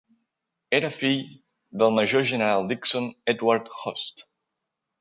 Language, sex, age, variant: Catalan, male, 19-29, Balear